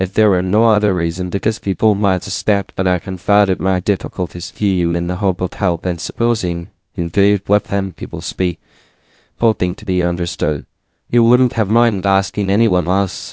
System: TTS, VITS